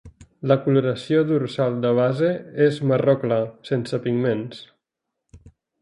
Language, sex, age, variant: Catalan, male, 30-39, Central